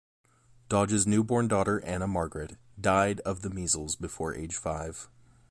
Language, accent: English, United States English